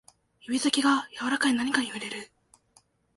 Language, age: Japanese, 19-29